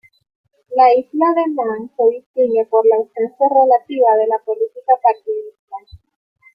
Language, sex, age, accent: Spanish, female, 30-39, Andino-Pacífico: Colombia, Perú, Ecuador, oeste de Bolivia y Venezuela andina